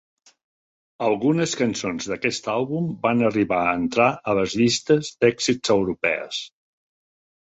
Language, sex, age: Catalan, male, 50-59